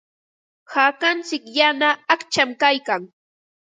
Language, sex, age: Ambo-Pasco Quechua, female, 30-39